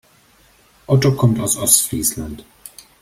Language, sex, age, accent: German, male, 40-49, Deutschland Deutsch